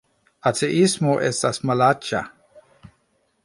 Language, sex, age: Esperanto, male, 50-59